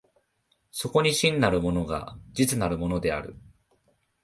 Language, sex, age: Japanese, male, 19-29